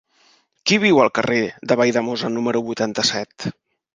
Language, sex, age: Catalan, male, 40-49